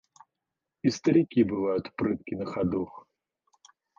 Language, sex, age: Russian, male, 30-39